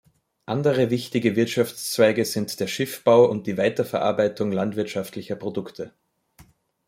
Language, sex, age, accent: German, male, 30-39, Österreichisches Deutsch